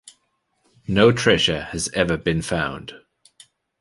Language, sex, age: English, male, 30-39